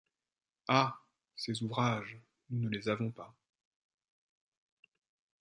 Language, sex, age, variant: French, male, 19-29, Français de métropole